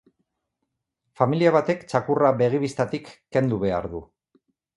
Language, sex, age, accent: Basque, male, 50-59, Mendebalekoa (Araba, Bizkaia, Gipuzkoako mendebaleko herri batzuk)